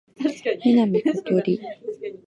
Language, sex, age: Japanese, female, 19-29